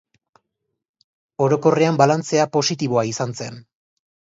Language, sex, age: Basque, male, 30-39